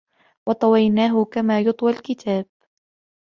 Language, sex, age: Arabic, female, 19-29